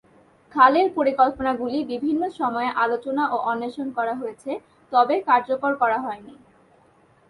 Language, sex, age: Bengali, female, under 19